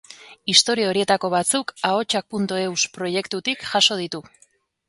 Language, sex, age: Basque, female, 30-39